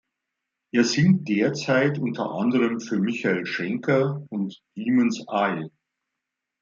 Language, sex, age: German, male, 60-69